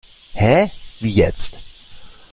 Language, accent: German, Deutschland Deutsch